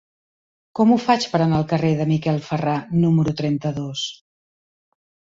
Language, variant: Catalan, Central